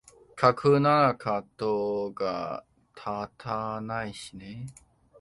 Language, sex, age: Japanese, male, 19-29